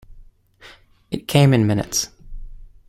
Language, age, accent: English, 19-29, United States English